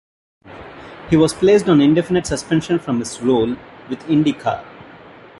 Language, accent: English, India and South Asia (India, Pakistan, Sri Lanka)